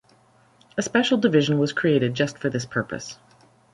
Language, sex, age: English, female, 40-49